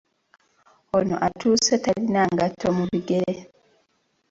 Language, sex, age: Ganda, female, 19-29